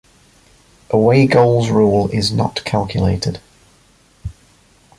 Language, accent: English, England English